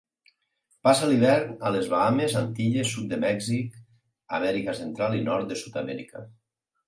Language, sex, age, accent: Catalan, male, 60-69, valencià